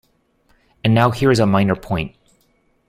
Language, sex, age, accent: English, male, 40-49, United States English